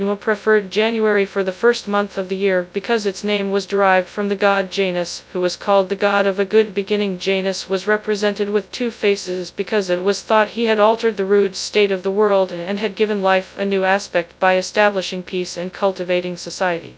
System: TTS, FastPitch